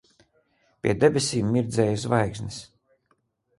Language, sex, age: Latvian, male, 50-59